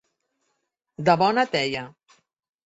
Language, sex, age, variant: Catalan, female, 50-59, Central